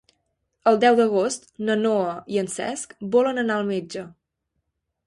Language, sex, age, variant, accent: Catalan, female, 19-29, Central, septentrional